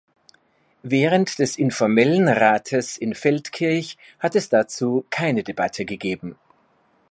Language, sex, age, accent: German, male, 60-69, Österreichisches Deutsch